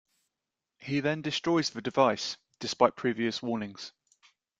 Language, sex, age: English, male, 40-49